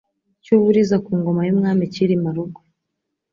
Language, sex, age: Kinyarwanda, female, 19-29